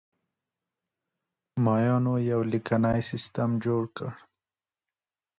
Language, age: Pashto, 19-29